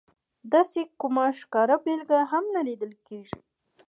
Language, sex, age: Pashto, female, 19-29